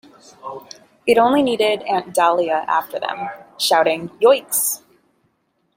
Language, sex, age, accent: English, female, 30-39, United States English